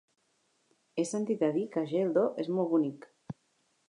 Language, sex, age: Catalan, female, 40-49